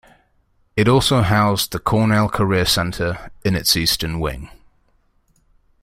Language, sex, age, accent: English, male, 19-29, England English